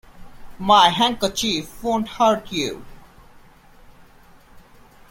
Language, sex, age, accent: English, male, 19-29, India and South Asia (India, Pakistan, Sri Lanka)